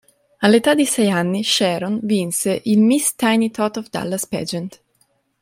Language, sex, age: Italian, female, 19-29